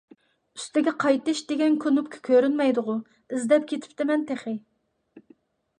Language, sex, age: Uyghur, female, 40-49